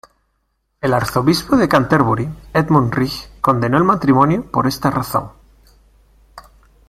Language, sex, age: Spanish, male, 40-49